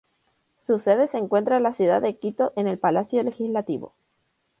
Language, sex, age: Spanish, female, 19-29